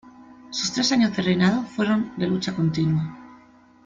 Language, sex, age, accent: Spanish, female, 30-39, España: Centro-Sur peninsular (Madrid, Toledo, Castilla-La Mancha)